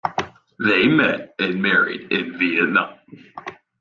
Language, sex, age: English, male, 19-29